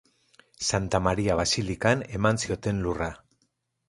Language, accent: Basque, Erdialdekoa edo Nafarra (Gipuzkoa, Nafarroa)